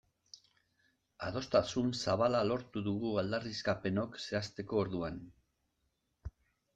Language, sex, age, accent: Basque, male, 60-69, Erdialdekoa edo Nafarra (Gipuzkoa, Nafarroa)